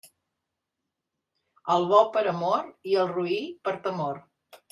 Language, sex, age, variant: Catalan, female, 50-59, Central